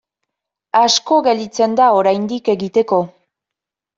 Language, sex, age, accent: Basque, female, 19-29, Nafar-lapurtarra edo Zuberotarra (Lapurdi, Nafarroa Beherea, Zuberoa)